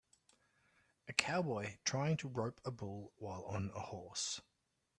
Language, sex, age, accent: English, male, 30-39, Australian English